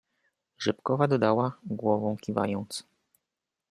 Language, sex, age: Polish, male, 30-39